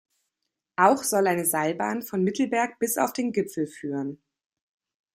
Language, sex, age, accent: German, female, 30-39, Deutschland Deutsch